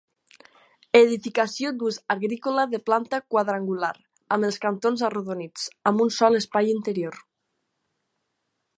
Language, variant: Catalan, Nord-Occidental